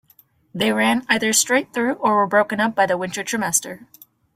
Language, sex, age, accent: English, female, under 19, United States English